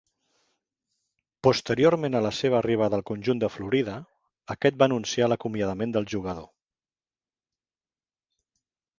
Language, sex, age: Catalan, male, 50-59